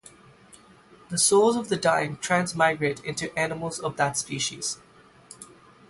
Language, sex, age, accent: English, male, 19-29, United States English; England English; India and South Asia (India, Pakistan, Sri Lanka)